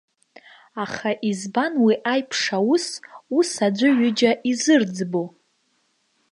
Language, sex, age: Abkhazian, female, 19-29